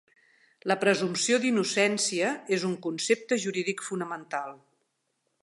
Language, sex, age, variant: Catalan, female, 50-59, Central